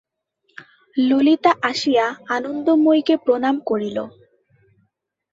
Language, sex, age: Bengali, female, 19-29